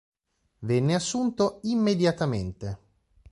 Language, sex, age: Italian, male, 30-39